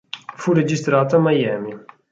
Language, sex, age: Italian, male, 19-29